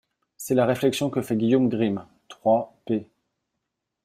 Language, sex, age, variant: French, male, 40-49, Français de métropole